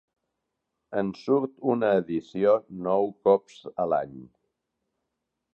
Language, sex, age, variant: Catalan, male, 50-59, Central